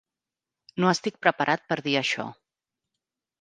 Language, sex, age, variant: Catalan, female, 40-49, Central